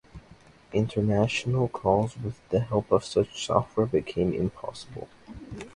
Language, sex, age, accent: English, male, under 19, United States English